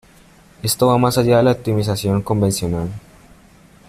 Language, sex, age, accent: Spanish, male, under 19, Andino-Pacífico: Colombia, Perú, Ecuador, oeste de Bolivia y Venezuela andina